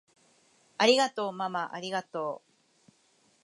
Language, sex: Japanese, female